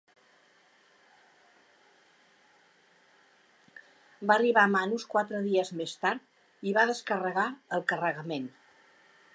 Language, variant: Catalan, Central